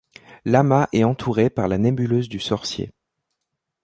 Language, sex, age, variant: French, male, 19-29, Français de métropole